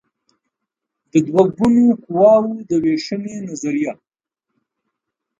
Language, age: Pashto, 50-59